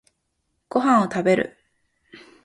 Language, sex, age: Japanese, female, 19-29